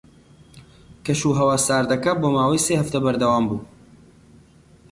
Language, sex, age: Central Kurdish, male, 19-29